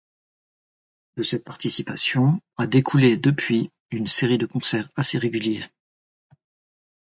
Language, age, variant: French, 60-69, Français de métropole